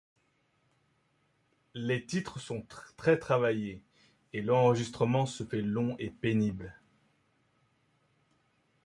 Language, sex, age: French, male, 30-39